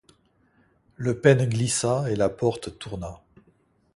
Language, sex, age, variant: French, male, 60-69, Français de métropole